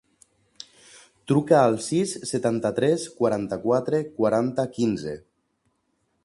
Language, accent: Catalan, valencià